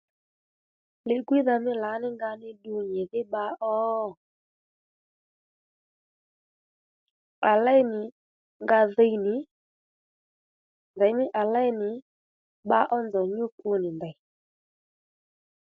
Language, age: Lendu, 19-29